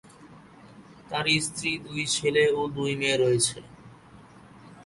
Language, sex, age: Bengali, male, 19-29